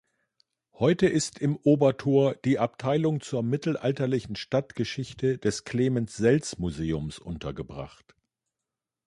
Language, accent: German, Deutschland Deutsch